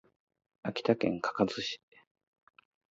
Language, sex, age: Japanese, male, 40-49